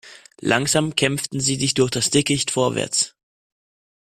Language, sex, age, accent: German, male, under 19, Deutschland Deutsch